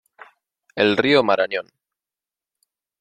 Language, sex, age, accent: Spanish, male, 19-29, Rioplatense: Argentina, Uruguay, este de Bolivia, Paraguay